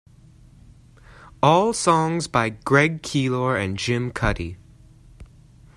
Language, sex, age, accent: English, male, 19-29, United States English